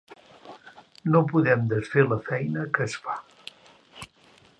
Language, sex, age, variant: Catalan, male, 60-69, Central